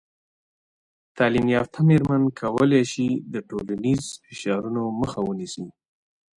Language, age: Pashto, 30-39